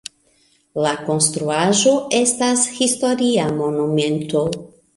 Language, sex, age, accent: Esperanto, female, 50-59, Internacia